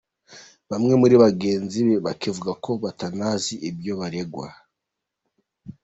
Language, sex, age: Kinyarwanda, male, 19-29